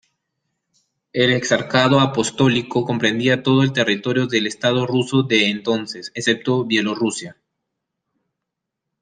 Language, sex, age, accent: Spanish, male, 19-29, Andino-Pacífico: Colombia, Perú, Ecuador, oeste de Bolivia y Venezuela andina